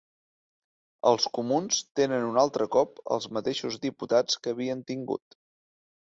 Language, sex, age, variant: Catalan, male, 40-49, Central